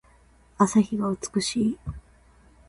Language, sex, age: Japanese, female, 30-39